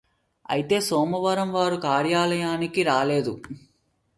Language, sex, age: Telugu, male, 19-29